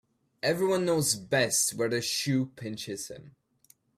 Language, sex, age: English, male, 19-29